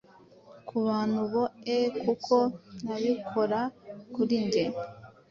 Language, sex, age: Kinyarwanda, female, 19-29